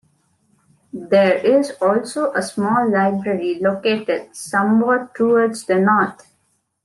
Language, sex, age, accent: English, female, 19-29, India and South Asia (India, Pakistan, Sri Lanka)